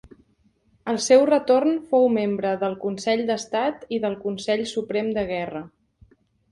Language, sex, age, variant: Catalan, female, 19-29, Central